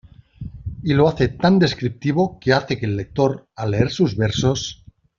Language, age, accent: Spanish, 40-49, España: Norte peninsular (Asturias, Castilla y León, Cantabria, País Vasco, Navarra, Aragón, La Rioja, Guadalajara, Cuenca)